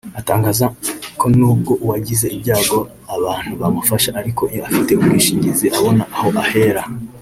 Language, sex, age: Kinyarwanda, female, 30-39